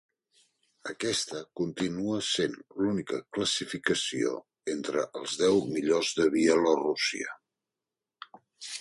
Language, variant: Catalan, Central